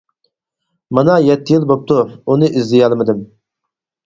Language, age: Uyghur, 30-39